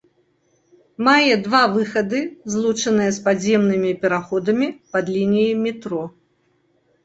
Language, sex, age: Belarusian, female, 50-59